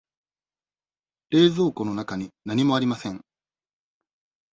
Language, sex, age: Japanese, male, 40-49